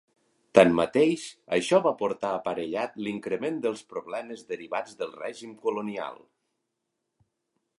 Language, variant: Catalan, Central